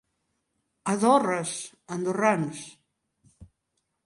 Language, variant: Catalan, Central